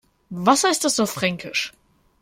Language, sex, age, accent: German, male, under 19, Deutschland Deutsch